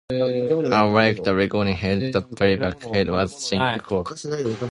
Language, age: English, 19-29